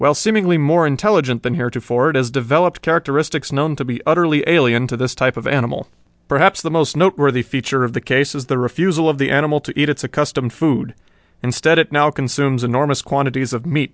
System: none